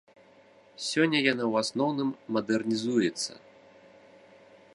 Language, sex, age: Belarusian, male, 30-39